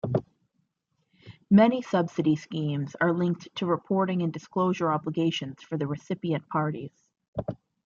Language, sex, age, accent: English, female, 30-39, United States English